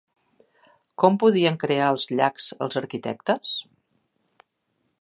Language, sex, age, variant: Catalan, female, 60-69, Central